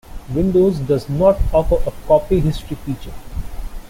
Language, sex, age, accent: English, male, 19-29, India and South Asia (India, Pakistan, Sri Lanka)